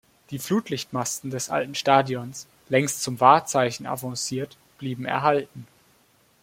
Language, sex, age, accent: German, male, 19-29, Deutschland Deutsch